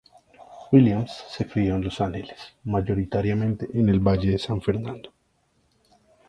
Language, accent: Spanish, Caribe: Cuba, Venezuela, Puerto Rico, República Dominicana, Panamá, Colombia caribeña, México caribeño, Costa del golfo de México